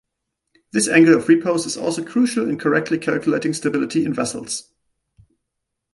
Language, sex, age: English, male, 19-29